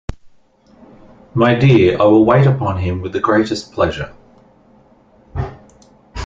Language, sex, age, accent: English, male, 40-49, Australian English